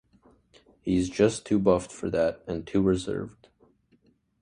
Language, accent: English, Canadian English